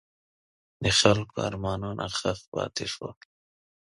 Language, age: Pashto, 19-29